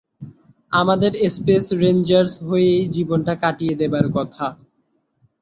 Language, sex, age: Bengali, male, under 19